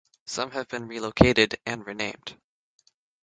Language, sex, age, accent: English, male, under 19, United States English; Canadian English